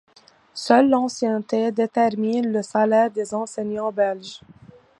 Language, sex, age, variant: French, female, 19-29, Français de métropole